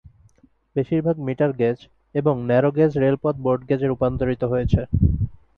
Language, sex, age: Bengali, male, 19-29